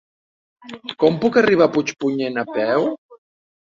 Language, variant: Catalan, Central